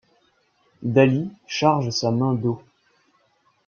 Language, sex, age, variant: French, male, 19-29, Français de métropole